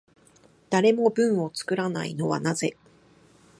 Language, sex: Japanese, female